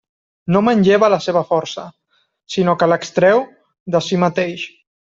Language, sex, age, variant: Catalan, male, 30-39, Central